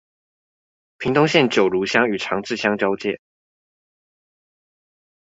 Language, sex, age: Chinese, male, 19-29